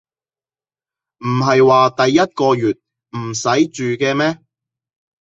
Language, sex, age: Cantonese, male, 40-49